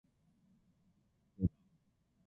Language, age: Japanese, 19-29